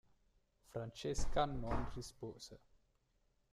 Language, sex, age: Italian, male, 19-29